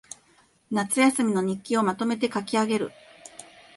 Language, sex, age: Japanese, female, 50-59